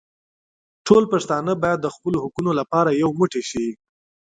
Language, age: Pashto, 19-29